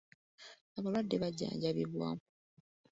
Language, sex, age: Ganda, female, 30-39